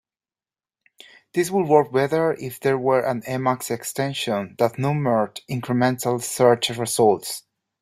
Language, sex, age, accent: English, male, 30-39, Irish English